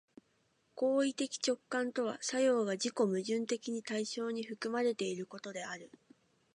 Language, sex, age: Japanese, female, 19-29